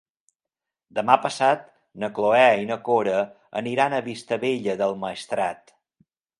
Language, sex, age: Catalan, male, 50-59